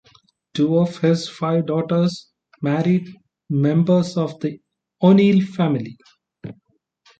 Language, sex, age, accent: English, male, 30-39, India and South Asia (India, Pakistan, Sri Lanka)